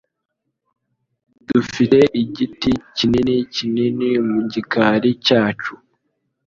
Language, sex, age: Kinyarwanda, male, under 19